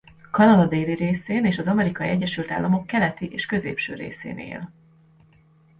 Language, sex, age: Hungarian, female, 40-49